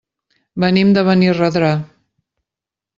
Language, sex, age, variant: Catalan, female, 50-59, Central